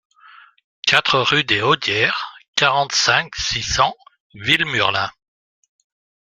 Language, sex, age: French, male, 60-69